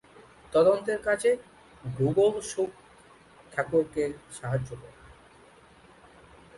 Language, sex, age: Bengali, male, 19-29